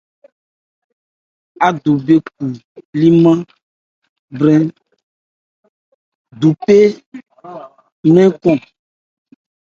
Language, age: Ebrié, 19-29